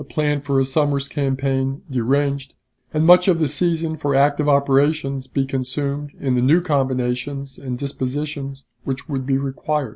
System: none